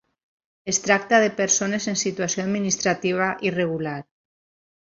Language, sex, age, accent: Catalan, female, 40-49, valencià